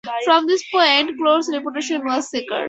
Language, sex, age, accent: English, female, 19-29, United States English